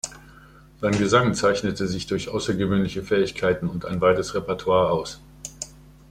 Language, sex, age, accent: German, male, 50-59, Deutschland Deutsch